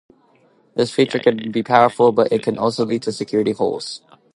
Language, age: English, 19-29